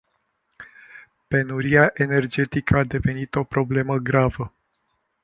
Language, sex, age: Romanian, male, 50-59